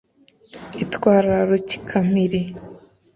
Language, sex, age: Kinyarwanda, female, 19-29